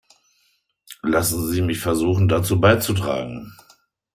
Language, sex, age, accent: German, male, 50-59, Deutschland Deutsch